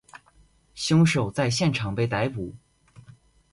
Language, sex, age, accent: Chinese, male, under 19, 出生地：上海市